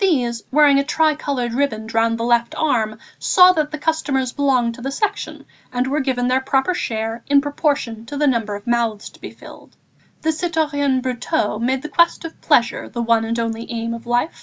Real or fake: real